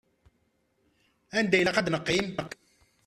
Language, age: Kabyle, 40-49